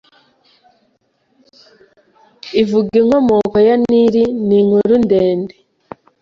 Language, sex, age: Kinyarwanda, female, 19-29